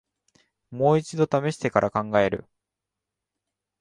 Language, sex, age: Japanese, male, under 19